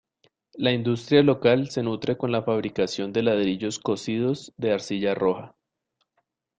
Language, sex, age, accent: Spanish, male, 19-29, Caribe: Cuba, Venezuela, Puerto Rico, República Dominicana, Panamá, Colombia caribeña, México caribeño, Costa del golfo de México